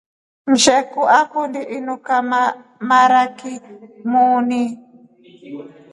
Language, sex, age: Rombo, female, 40-49